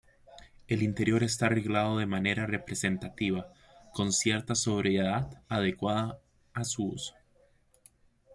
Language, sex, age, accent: Spanish, male, 19-29, América central